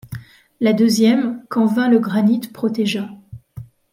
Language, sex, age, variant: French, female, 40-49, Français de métropole